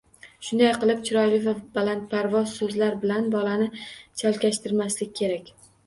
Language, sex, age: Uzbek, female, 19-29